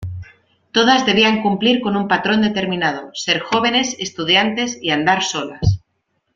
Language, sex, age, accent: Spanish, female, 30-39, España: Centro-Sur peninsular (Madrid, Toledo, Castilla-La Mancha)